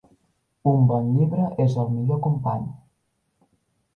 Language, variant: Catalan, Balear